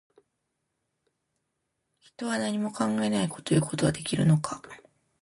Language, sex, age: Japanese, female, 40-49